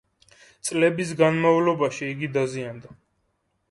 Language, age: Georgian, 19-29